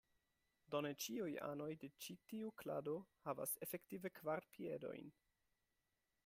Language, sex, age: Esperanto, male, 30-39